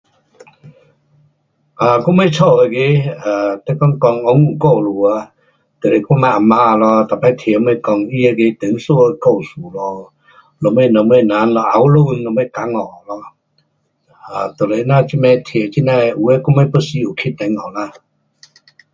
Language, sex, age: Pu-Xian Chinese, male, 60-69